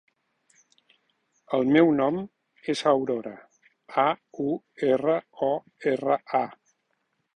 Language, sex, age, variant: Catalan, male, 50-59, Central